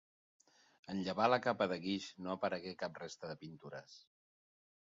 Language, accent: Catalan, Neutre